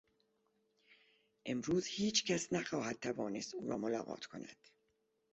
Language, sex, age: Persian, female, 60-69